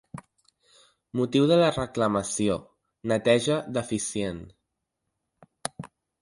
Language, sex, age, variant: Catalan, male, under 19, Central